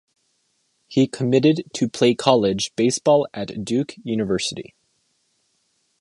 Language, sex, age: English, male, 19-29